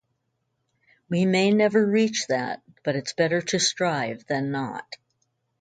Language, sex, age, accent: English, female, 60-69, United States English